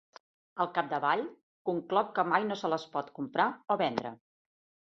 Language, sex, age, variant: Catalan, female, 40-49, Central